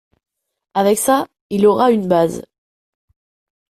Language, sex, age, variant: French, female, 19-29, Français de métropole